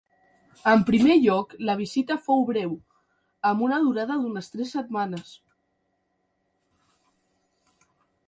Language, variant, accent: Catalan, Central, Barcelona